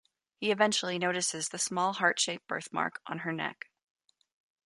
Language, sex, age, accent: English, female, 30-39, United States English